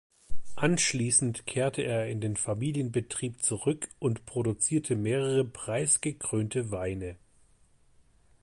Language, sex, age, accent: German, male, 30-39, Deutschland Deutsch